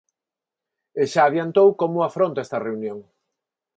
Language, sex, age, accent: Galician, male, 50-59, Neofalante